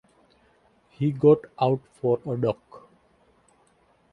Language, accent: English, India and South Asia (India, Pakistan, Sri Lanka)